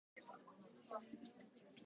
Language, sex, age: Japanese, female, 19-29